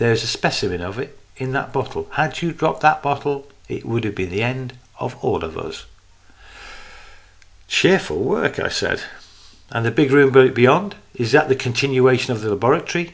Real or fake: real